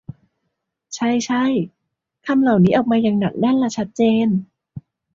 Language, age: Thai, 19-29